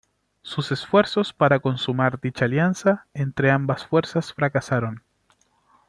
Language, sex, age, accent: Spanish, male, 19-29, Chileno: Chile, Cuyo